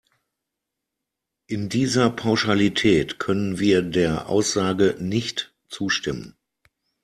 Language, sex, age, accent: German, male, 40-49, Deutschland Deutsch